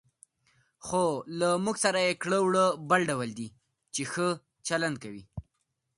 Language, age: Pashto, under 19